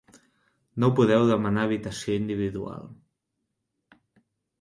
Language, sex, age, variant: Catalan, male, 19-29, Central